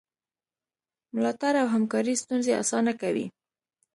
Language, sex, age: Pashto, female, 19-29